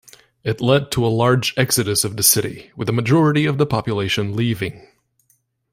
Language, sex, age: English, male, 30-39